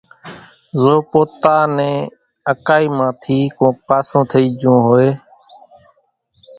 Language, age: Kachi Koli, 19-29